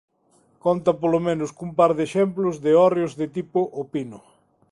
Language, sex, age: Galician, male, 40-49